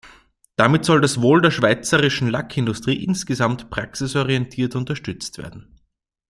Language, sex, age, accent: German, male, 19-29, Österreichisches Deutsch